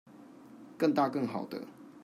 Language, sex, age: Chinese, male, 19-29